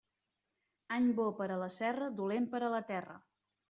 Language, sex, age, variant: Catalan, female, 30-39, Central